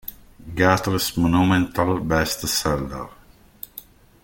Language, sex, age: Italian, male, 50-59